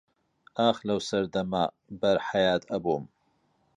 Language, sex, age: Central Kurdish, male, 40-49